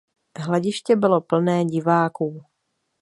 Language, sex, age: Czech, female, 19-29